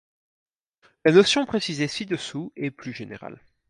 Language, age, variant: French, 19-29, Français de métropole